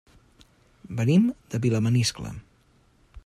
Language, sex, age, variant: Catalan, male, 30-39, Central